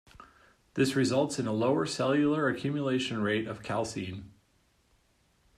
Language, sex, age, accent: English, male, 40-49, United States English